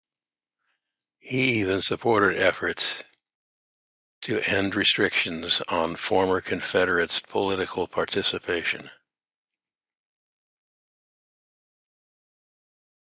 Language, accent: English, United States English